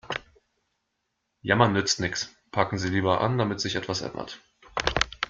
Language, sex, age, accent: German, male, 19-29, Deutschland Deutsch